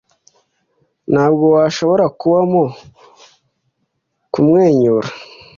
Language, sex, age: Kinyarwanda, male, 50-59